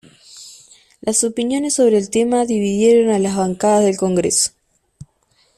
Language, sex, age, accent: Spanish, female, 19-29, Rioplatense: Argentina, Uruguay, este de Bolivia, Paraguay